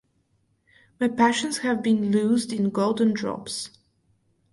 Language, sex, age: English, female, 19-29